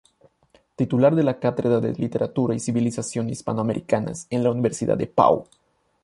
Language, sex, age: Spanish, male, 19-29